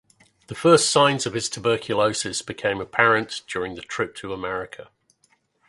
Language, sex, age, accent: English, male, 50-59, England English